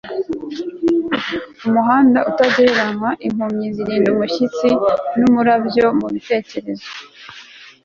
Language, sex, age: Kinyarwanda, female, 19-29